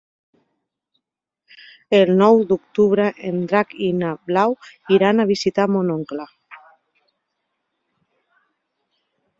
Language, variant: Catalan, Central